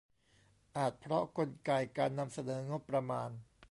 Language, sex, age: Thai, male, 50-59